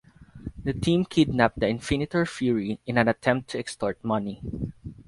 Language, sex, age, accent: English, male, 19-29, Filipino